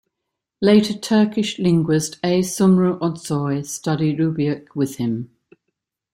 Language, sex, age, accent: English, female, 60-69, Australian English